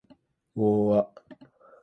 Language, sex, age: Japanese, male, 19-29